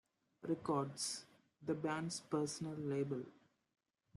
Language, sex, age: English, male, under 19